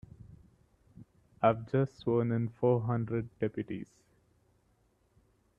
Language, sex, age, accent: English, male, 19-29, India and South Asia (India, Pakistan, Sri Lanka)